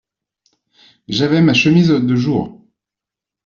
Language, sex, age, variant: French, male, 40-49, Français de métropole